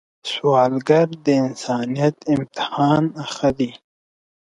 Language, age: Pashto, 19-29